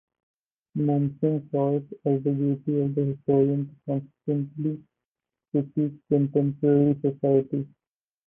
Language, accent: English, India and South Asia (India, Pakistan, Sri Lanka)